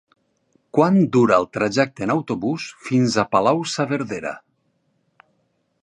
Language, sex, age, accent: Catalan, male, 50-59, valencià